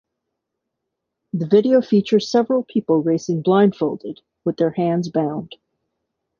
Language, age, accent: English, 40-49, United States English